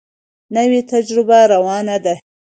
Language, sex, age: Pashto, female, 19-29